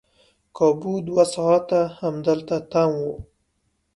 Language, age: Pashto, 19-29